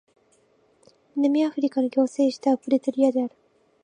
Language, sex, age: Japanese, female, 19-29